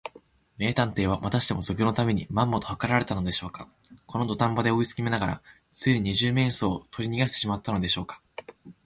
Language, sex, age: Japanese, male, 19-29